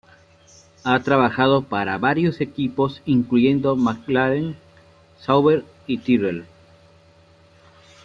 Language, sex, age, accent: Spanish, male, 40-49, Andino-Pacífico: Colombia, Perú, Ecuador, oeste de Bolivia y Venezuela andina